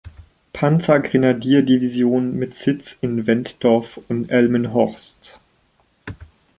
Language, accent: German, Deutschland Deutsch